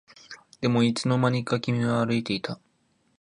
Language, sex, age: Japanese, male, 19-29